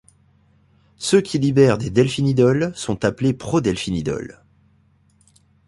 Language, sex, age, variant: French, male, 40-49, Français de métropole